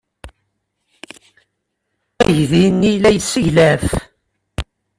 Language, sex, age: Kabyle, male, 40-49